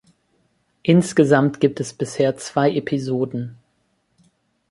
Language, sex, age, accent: German, male, 19-29, Deutschland Deutsch